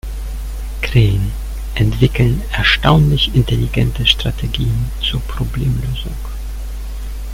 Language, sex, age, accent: German, male, 30-39, Polnisch Deutsch